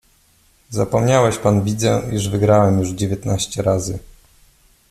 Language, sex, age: Polish, male, 30-39